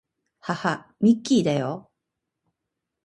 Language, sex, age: Japanese, female, 60-69